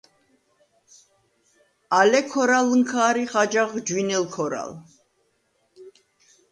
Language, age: Svan, 40-49